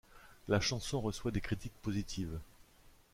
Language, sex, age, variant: French, male, 40-49, Français de métropole